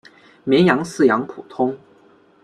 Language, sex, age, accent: Chinese, male, 19-29, 出生地：广东省